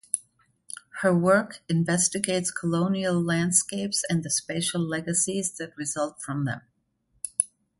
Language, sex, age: English, female, 50-59